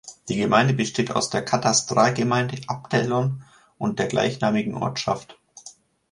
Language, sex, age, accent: German, male, 19-29, Deutschland Deutsch